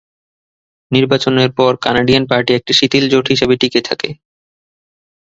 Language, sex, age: Bengali, male, 19-29